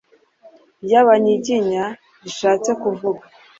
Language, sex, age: Kinyarwanda, female, 30-39